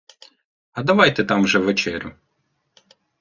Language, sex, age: Ukrainian, male, 30-39